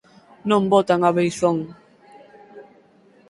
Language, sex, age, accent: Galician, female, 19-29, Atlántico (seseo e gheada)